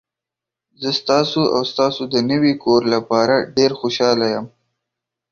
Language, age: Pashto, 19-29